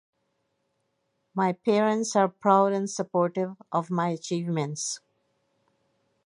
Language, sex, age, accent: English, female, 50-59, England English